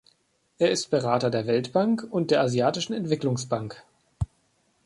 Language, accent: German, Deutschland Deutsch